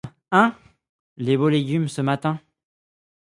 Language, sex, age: French, male, 30-39